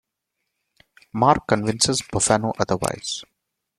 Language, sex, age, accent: English, male, 30-39, India and South Asia (India, Pakistan, Sri Lanka)